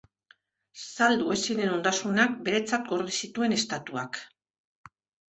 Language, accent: Basque, Mendebalekoa (Araba, Bizkaia, Gipuzkoako mendebaleko herri batzuk)